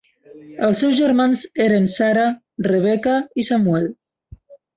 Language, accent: Catalan, aprenent (recent, des del castellà)